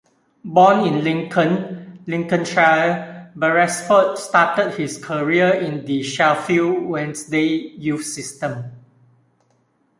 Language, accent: English, Singaporean English